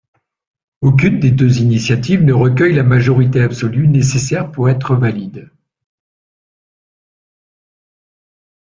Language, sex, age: French, male, 60-69